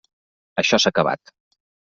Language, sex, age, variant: Catalan, male, 30-39, Central